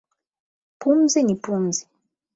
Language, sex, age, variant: Swahili, female, 19-29, Kiswahili cha Bara ya Tanzania